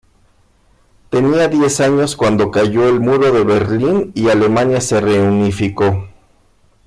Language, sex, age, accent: Spanish, male, 40-49, México